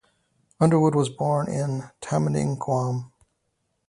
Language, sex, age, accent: English, male, 30-39, United States English